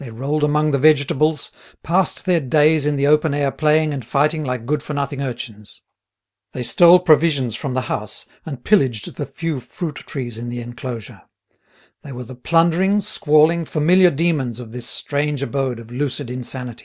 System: none